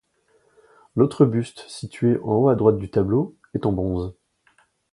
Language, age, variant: French, 40-49, Français de métropole